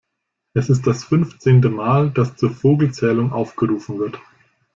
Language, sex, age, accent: German, male, 19-29, Deutschland Deutsch